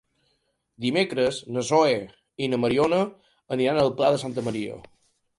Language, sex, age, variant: Catalan, male, 19-29, Balear